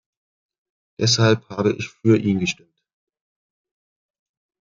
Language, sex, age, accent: German, male, 40-49, Deutschland Deutsch